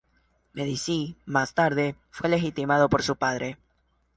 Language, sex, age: Spanish, male, under 19